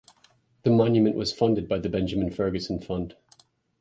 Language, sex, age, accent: English, male, 40-49, United States English